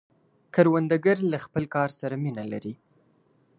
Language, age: Pashto, 19-29